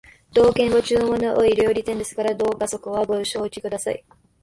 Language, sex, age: Japanese, female, under 19